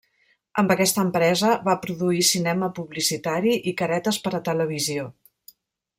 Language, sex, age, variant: Catalan, female, 50-59, Central